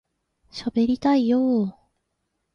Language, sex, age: Japanese, female, 19-29